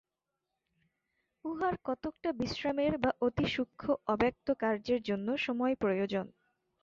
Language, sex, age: Bengali, female, 19-29